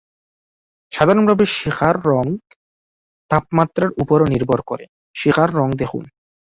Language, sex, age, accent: Bengali, male, 19-29, fluent